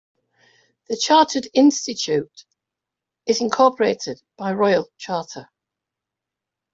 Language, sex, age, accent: English, female, 60-69, England English